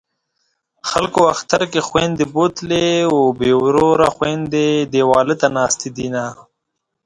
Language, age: Pashto, 19-29